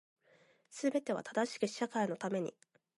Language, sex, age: Japanese, female, 19-29